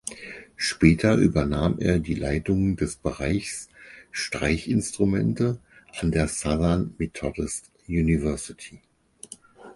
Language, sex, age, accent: German, male, 50-59, Deutschland Deutsch